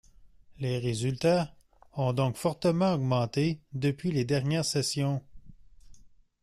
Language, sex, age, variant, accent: French, male, 19-29, Français d'Amérique du Nord, Français du Canada